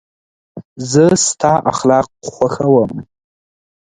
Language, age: Pashto, 19-29